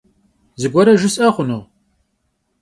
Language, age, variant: Kabardian, 40-49, Адыгэбзэ (Къэбэрдей, Кирил, псоми зэдай)